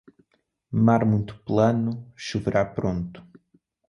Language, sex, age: Portuguese, male, 30-39